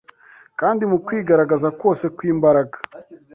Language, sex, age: Kinyarwanda, male, 19-29